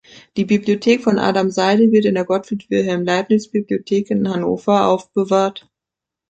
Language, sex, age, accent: German, female, 19-29, Deutschland Deutsch